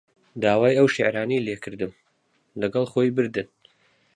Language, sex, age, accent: Central Kurdish, male, 19-29, سۆرانی